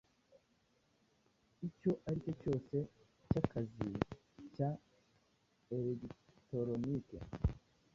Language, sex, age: Kinyarwanda, male, 19-29